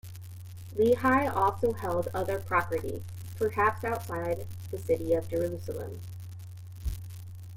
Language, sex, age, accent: English, female, 30-39, United States English